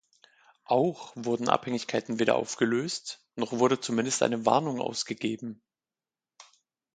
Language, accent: German, Deutschland Deutsch